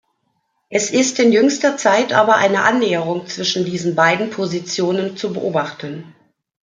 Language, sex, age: German, female, 50-59